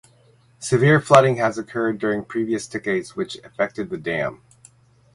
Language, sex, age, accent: English, male, 40-49, United States English